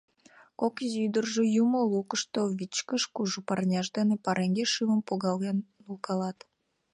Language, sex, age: Mari, female, 19-29